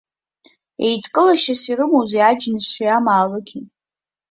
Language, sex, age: Abkhazian, female, under 19